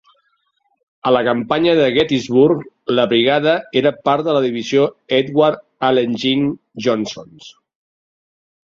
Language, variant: Catalan, Central